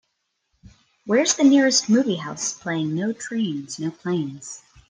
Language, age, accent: English, 19-29, United States English